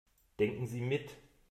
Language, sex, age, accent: German, male, 19-29, Deutschland Deutsch